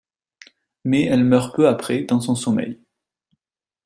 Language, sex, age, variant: French, male, 30-39, Français de métropole